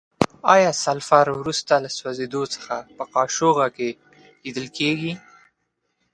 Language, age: Pashto, 19-29